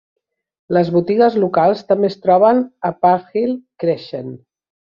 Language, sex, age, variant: Catalan, female, 50-59, Central